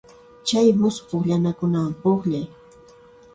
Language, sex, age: Puno Quechua, female, 40-49